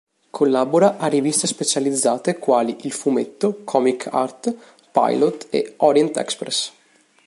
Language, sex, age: Italian, male, 19-29